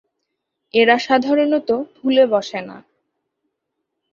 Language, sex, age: Bengali, female, under 19